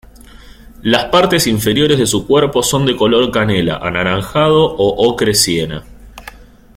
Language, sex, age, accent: Spanish, male, 19-29, Rioplatense: Argentina, Uruguay, este de Bolivia, Paraguay